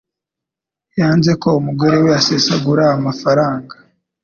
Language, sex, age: Kinyarwanda, male, under 19